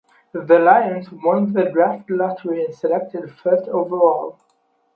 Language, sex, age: English, male, 19-29